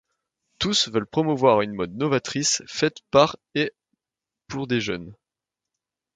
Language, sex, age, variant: French, male, 19-29, Français de métropole